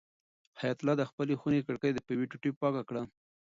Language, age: Pashto, 30-39